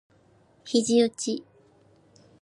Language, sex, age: Japanese, female, 19-29